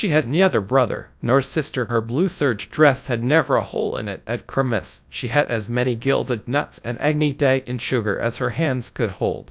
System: TTS, GradTTS